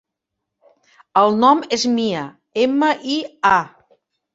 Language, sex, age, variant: Catalan, female, 50-59, Central